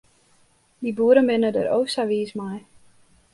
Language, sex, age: Western Frisian, female, 19-29